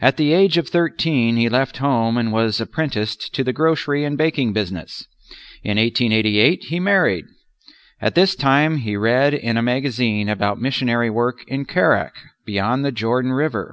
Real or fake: real